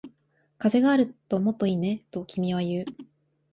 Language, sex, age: Japanese, female, 19-29